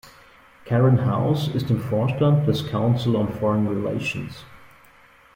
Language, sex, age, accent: German, male, 40-49, Deutschland Deutsch